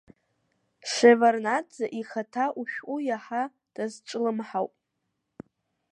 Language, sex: Abkhazian, female